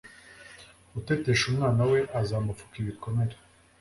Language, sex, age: Kinyarwanda, male, 19-29